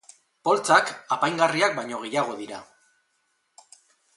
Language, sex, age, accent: Basque, male, 40-49, Mendebalekoa (Araba, Bizkaia, Gipuzkoako mendebaleko herri batzuk)